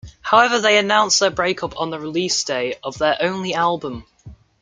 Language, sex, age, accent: English, male, under 19, England English